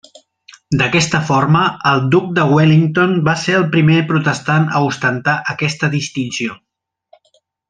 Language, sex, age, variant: Catalan, male, 40-49, Central